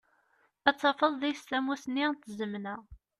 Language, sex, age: Kabyle, female, 19-29